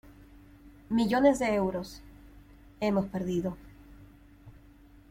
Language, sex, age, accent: Spanish, female, 19-29, Andino-Pacífico: Colombia, Perú, Ecuador, oeste de Bolivia y Venezuela andina